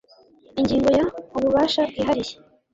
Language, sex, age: Kinyarwanda, female, 19-29